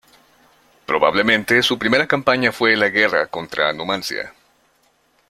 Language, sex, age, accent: Spanish, male, 30-39, México